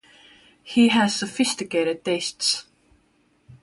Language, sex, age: English, female, 19-29